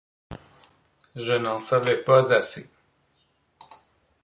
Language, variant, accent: French, Français d'Amérique du Nord, Français du Canada